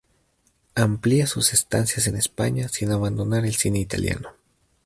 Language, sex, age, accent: Spanish, male, 19-29, México